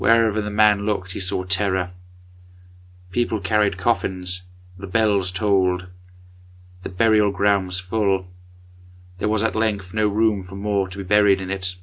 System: none